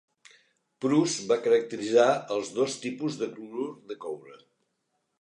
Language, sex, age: Catalan, male, 60-69